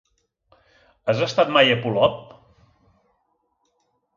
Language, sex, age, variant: Catalan, male, 50-59, Central